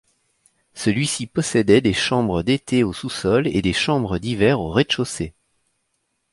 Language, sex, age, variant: French, male, 30-39, Français de métropole